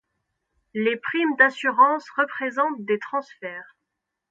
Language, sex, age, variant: French, female, 19-29, Français de métropole